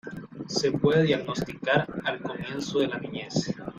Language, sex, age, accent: Spanish, male, 19-29, América central